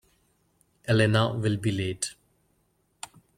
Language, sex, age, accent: English, male, 19-29, India and South Asia (India, Pakistan, Sri Lanka)